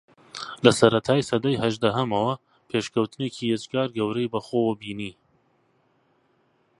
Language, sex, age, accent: Central Kurdish, male, 19-29, سۆرانی